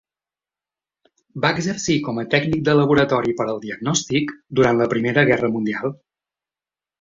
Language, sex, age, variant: Catalan, male, 30-39, Central